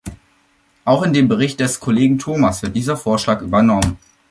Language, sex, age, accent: German, male, under 19, Deutschland Deutsch